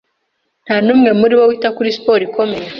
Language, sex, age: Kinyarwanda, female, 19-29